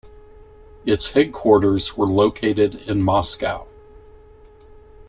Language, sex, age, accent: English, male, 60-69, United States English